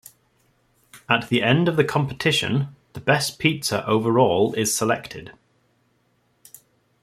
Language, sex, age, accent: English, male, 30-39, England English